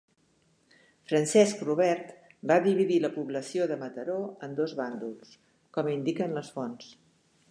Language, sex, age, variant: Catalan, female, 70-79, Central